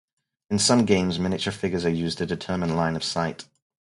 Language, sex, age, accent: English, male, 30-39, England English